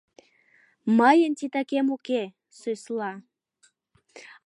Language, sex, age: Mari, female, 19-29